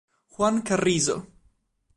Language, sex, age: Italian, male, 19-29